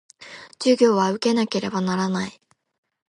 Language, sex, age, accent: Japanese, female, 19-29, 標準語